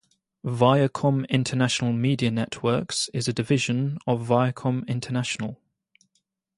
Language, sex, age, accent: English, male, 19-29, England English